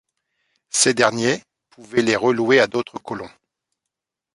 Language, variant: French, Français de métropole